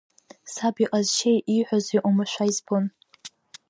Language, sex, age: Abkhazian, female, under 19